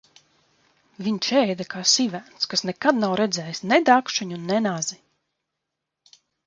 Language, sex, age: Latvian, female, 30-39